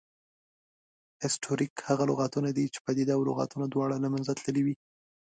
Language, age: Pashto, 19-29